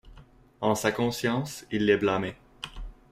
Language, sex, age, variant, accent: French, male, 19-29, Français d'Amérique du Nord, Français du Canada